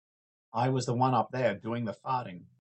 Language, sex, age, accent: English, male, 30-39, Australian English